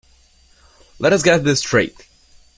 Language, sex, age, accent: English, male, under 19, United States English